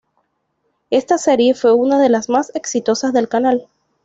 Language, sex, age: Spanish, female, 19-29